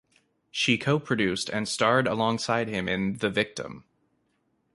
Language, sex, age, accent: English, male, 19-29, United States English